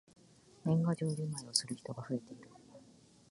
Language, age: Japanese, 50-59